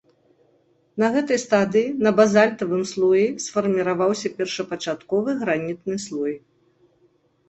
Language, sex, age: Belarusian, female, 50-59